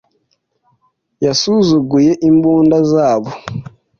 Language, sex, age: Kinyarwanda, male, 19-29